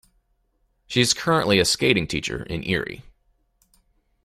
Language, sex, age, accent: English, male, 40-49, United States English